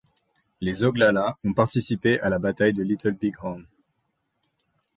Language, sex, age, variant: French, male, 19-29, Français de métropole